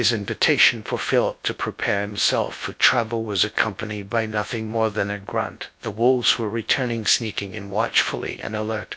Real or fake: fake